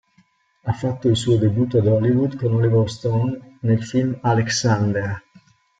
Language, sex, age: Italian, male, 40-49